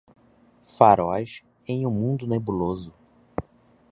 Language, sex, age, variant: Portuguese, male, 19-29, Portuguese (Brasil)